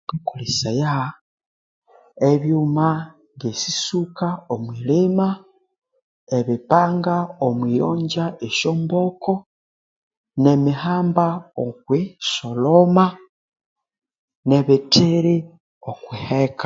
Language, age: Konzo, 19-29